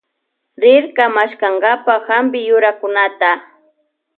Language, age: Loja Highland Quichua, 19-29